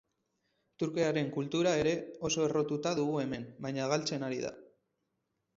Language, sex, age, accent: Basque, male, 30-39, Mendebalekoa (Araba, Bizkaia, Gipuzkoako mendebaleko herri batzuk)